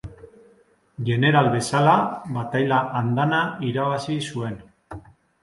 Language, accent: Basque, Mendebalekoa (Araba, Bizkaia, Gipuzkoako mendebaleko herri batzuk)